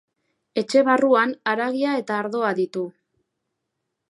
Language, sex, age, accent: Basque, female, 19-29, Mendebalekoa (Araba, Bizkaia, Gipuzkoako mendebaleko herri batzuk)